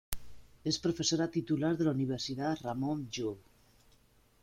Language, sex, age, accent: Spanish, male, 30-39, España: Centro-Sur peninsular (Madrid, Toledo, Castilla-La Mancha)